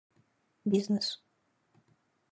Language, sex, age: Russian, female, 19-29